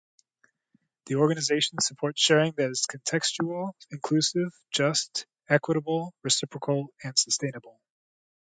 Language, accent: English, United States English